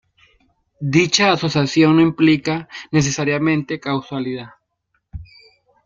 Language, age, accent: Spanish, 19-29, América central